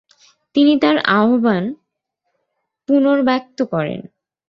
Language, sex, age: Bengali, female, 19-29